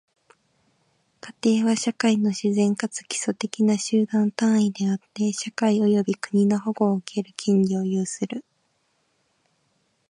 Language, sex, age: Japanese, female, 19-29